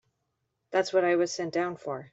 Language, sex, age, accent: English, female, 30-39, United States English